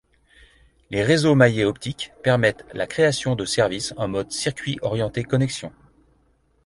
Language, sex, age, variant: French, male, 50-59, Français de métropole